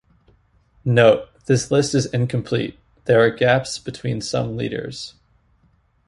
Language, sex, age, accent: English, male, 19-29, United States English